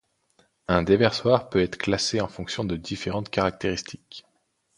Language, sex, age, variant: French, male, 19-29, Français de métropole